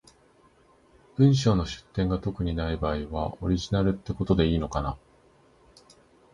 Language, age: Japanese, 19-29